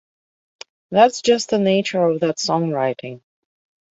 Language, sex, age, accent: English, female, 30-39, United States English